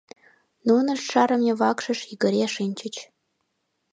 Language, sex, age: Mari, female, 19-29